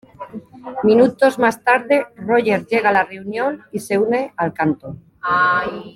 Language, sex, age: Spanish, female, 50-59